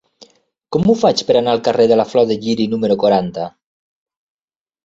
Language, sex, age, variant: Catalan, male, 40-49, Septentrional